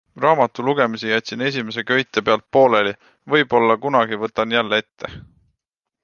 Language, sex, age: Estonian, male, 19-29